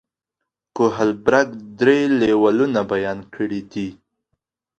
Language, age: Pashto, 19-29